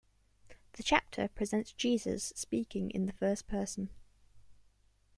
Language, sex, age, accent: English, female, 19-29, England English